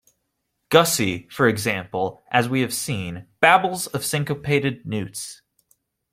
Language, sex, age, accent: English, male, 19-29, United States English